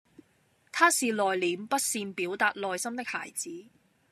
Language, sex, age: Cantonese, female, 19-29